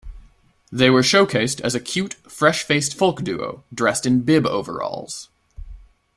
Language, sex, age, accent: English, male, 19-29, United States English